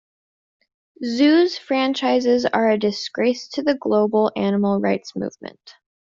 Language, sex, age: English, female, under 19